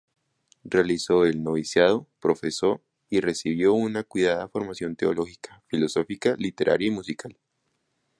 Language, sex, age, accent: Spanish, male, 19-29, Andino-Pacífico: Colombia, Perú, Ecuador, oeste de Bolivia y Venezuela andina